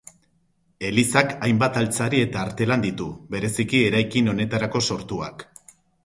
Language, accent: Basque, Mendebalekoa (Araba, Bizkaia, Gipuzkoako mendebaleko herri batzuk)